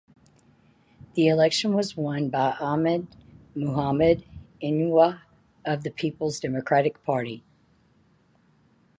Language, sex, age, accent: English, female, 40-49, United States English